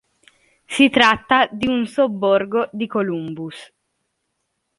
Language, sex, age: Italian, female, under 19